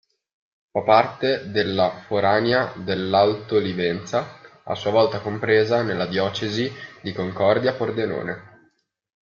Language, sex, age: Italian, male, 19-29